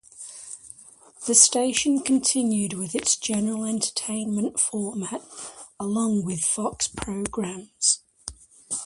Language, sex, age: English, female, 60-69